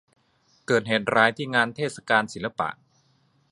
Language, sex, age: Thai, male, 30-39